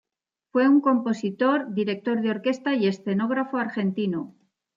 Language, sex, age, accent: Spanish, female, 50-59, España: Centro-Sur peninsular (Madrid, Toledo, Castilla-La Mancha)